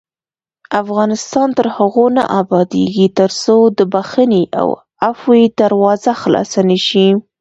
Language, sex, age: Pashto, female, 19-29